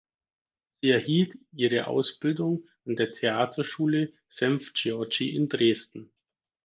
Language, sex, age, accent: German, male, 19-29, Deutschland Deutsch